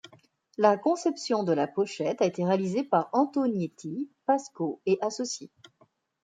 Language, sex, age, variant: French, female, 40-49, Français de métropole